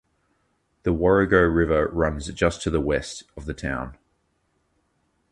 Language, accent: English, Australian English